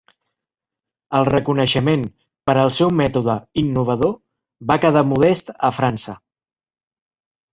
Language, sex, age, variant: Catalan, male, 40-49, Central